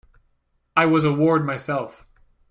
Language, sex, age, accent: English, male, 19-29, Canadian English